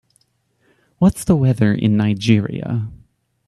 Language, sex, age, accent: English, male, 19-29, United States English